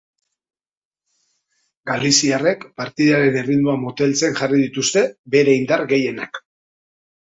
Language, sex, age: Basque, male, 40-49